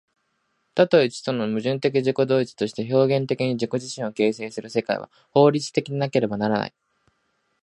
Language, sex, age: Japanese, male, under 19